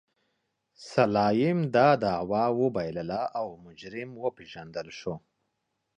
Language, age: Pashto, 30-39